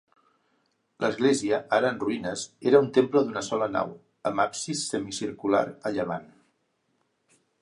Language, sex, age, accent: Catalan, male, 60-69, Neutre